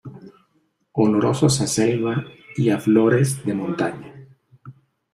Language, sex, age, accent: Spanish, male, 40-49, México